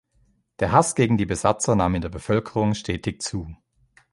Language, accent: German, Schweizerdeutsch